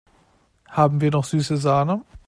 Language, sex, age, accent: German, male, 19-29, Deutschland Deutsch